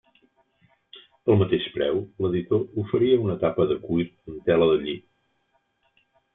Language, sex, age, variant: Catalan, male, 40-49, Central